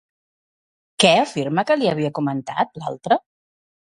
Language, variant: Catalan, Central